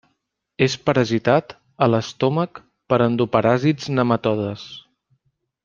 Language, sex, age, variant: Catalan, male, 19-29, Central